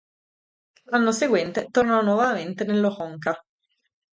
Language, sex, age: Italian, female, 30-39